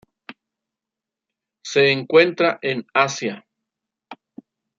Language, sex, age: Spanish, male, 40-49